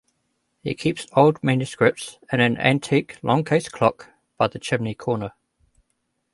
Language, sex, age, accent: English, male, 30-39, New Zealand English